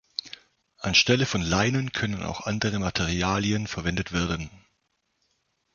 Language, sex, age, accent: German, male, 40-49, Deutschland Deutsch